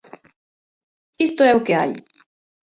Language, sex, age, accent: Galician, female, 19-29, Normativo (estándar)